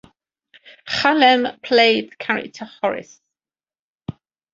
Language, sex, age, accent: English, female, 50-59, England English